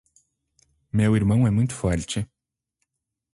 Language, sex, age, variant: Portuguese, male, 30-39, Portuguese (Brasil)